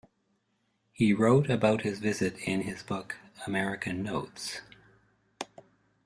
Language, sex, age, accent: English, male, 50-59, Canadian English